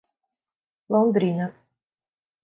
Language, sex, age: Portuguese, female, 19-29